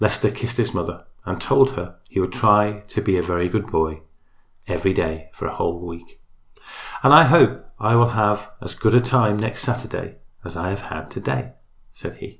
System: none